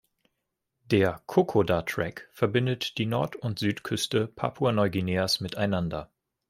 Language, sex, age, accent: German, male, 19-29, Deutschland Deutsch